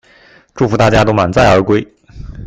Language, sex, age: Chinese, male, 19-29